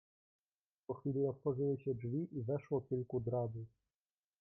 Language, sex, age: Polish, male, 19-29